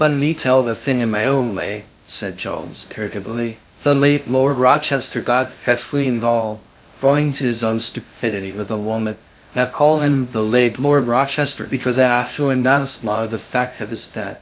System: TTS, VITS